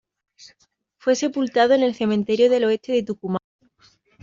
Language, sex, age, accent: Spanish, female, 19-29, España: Sur peninsular (Andalucia, Extremadura, Murcia)